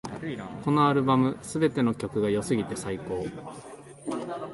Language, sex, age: Japanese, male, under 19